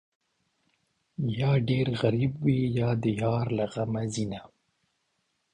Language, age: Pashto, 30-39